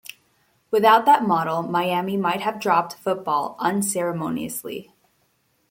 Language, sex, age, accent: English, female, 19-29, United States English